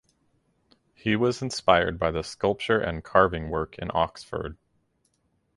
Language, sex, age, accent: English, male, 30-39, United States English